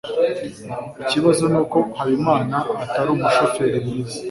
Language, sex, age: Kinyarwanda, male, 19-29